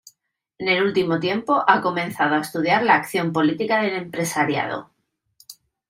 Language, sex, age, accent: Spanish, female, 30-39, España: Centro-Sur peninsular (Madrid, Toledo, Castilla-La Mancha)